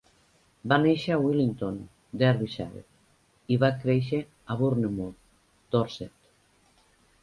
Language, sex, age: Catalan, female, 50-59